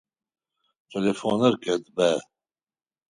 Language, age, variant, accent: Adyghe, 40-49, Адыгабзэ (Кирил, пстэумэ зэдыряе), Кıэмгуй (Çemguy)